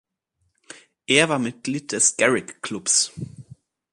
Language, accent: German, Deutschland Deutsch